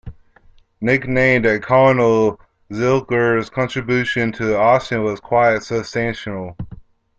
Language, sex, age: English, male, 19-29